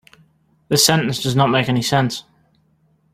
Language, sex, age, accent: English, male, 19-29, England English